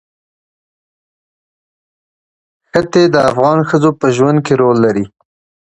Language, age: Pashto, 30-39